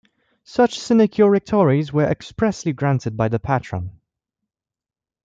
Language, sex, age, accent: English, male, 19-29, England English